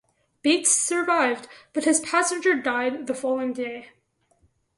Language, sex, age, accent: English, female, under 19, United States English